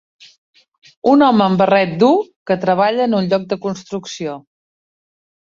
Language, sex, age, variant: Catalan, female, 40-49, Central